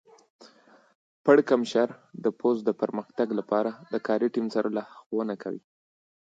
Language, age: Pashto, 19-29